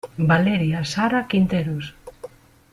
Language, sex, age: Spanish, female, 50-59